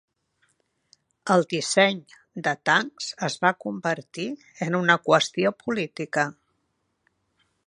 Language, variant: Catalan, Central